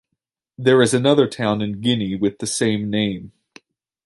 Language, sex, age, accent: English, male, 19-29, United States English